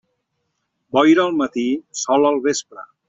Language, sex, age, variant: Catalan, male, 50-59, Central